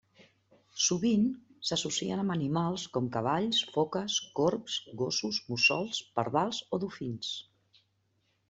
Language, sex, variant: Catalan, female, Central